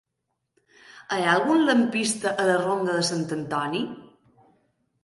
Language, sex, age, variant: Catalan, male, 30-39, Balear